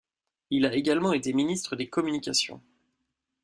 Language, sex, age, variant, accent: French, male, 19-29, Français d'Europe, Français de Belgique